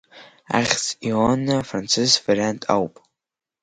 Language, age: Abkhazian, under 19